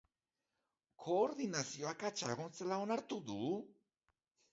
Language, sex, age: Basque, male, 50-59